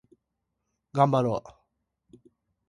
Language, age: Japanese, under 19